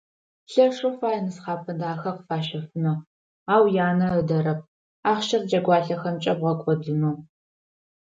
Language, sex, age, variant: Adyghe, female, 19-29, Адыгабзэ (Кирил, пстэумэ зэдыряе)